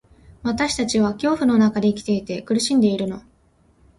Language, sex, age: Japanese, female, 19-29